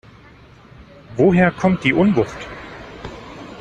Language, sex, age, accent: German, male, 30-39, Deutschland Deutsch